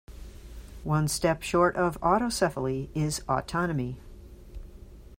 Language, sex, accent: English, female, United States English